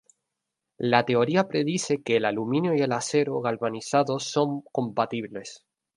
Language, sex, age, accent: Spanish, male, 19-29, España: Islas Canarias